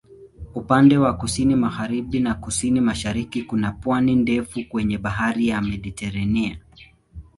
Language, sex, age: Swahili, male, 19-29